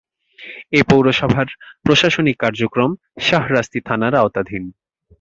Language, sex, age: Bengali, male, 19-29